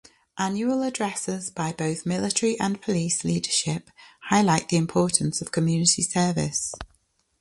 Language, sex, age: English, female, 50-59